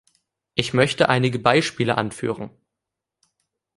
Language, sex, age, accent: German, male, under 19, Deutschland Deutsch